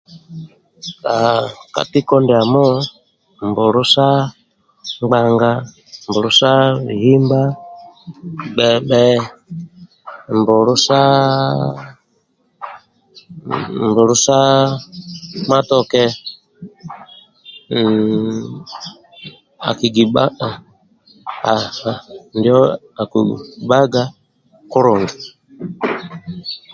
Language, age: Amba (Uganda), 30-39